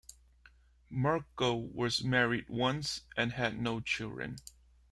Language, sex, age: English, male, 30-39